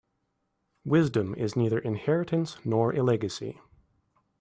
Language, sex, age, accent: English, male, 30-39, United States English